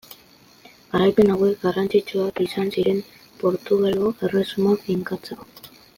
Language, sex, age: Basque, male, under 19